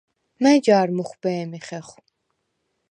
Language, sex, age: Svan, female, 19-29